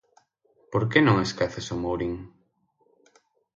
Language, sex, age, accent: Galician, male, 19-29, Central (gheada); Oriental (común en zona oriental); Normativo (estándar)